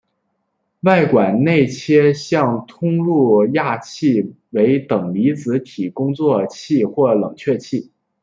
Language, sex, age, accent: Chinese, male, under 19, 出生地：黑龙江省